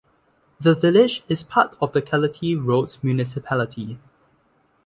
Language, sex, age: English, male, under 19